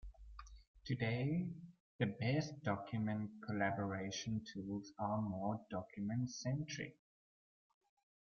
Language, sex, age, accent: English, male, 19-29, Southern African (South Africa, Zimbabwe, Namibia)